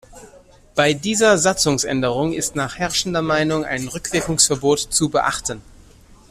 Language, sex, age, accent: German, male, 30-39, Deutschland Deutsch